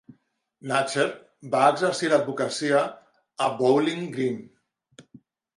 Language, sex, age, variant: Catalan, male, 50-59, Central